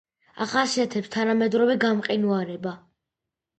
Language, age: Georgian, under 19